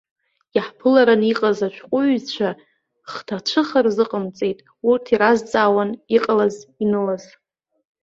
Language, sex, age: Abkhazian, female, 40-49